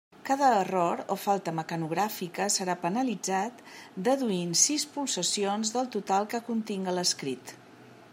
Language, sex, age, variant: Catalan, female, 50-59, Central